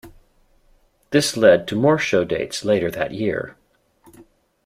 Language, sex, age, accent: English, male, 50-59, United States English